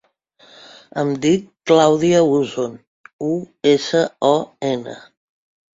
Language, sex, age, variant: Catalan, female, 60-69, Central